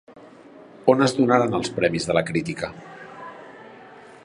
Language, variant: Catalan, Central